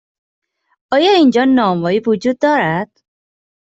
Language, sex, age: Persian, female, 30-39